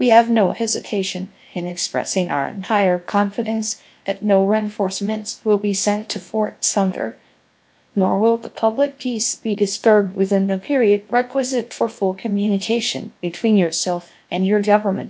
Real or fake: fake